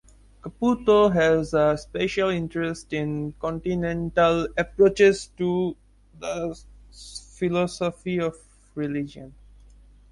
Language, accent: English, India and South Asia (India, Pakistan, Sri Lanka)